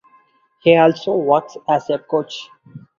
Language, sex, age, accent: English, male, 19-29, India and South Asia (India, Pakistan, Sri Lanka)